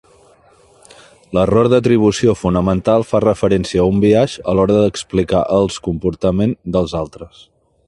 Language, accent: Catalan, Empordanès